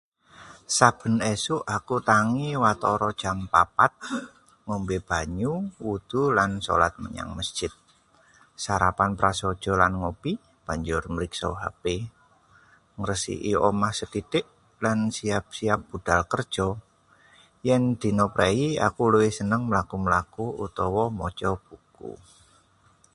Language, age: Javanese, 40-49